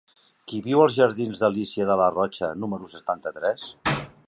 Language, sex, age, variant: Catalan, male, 50-59, Central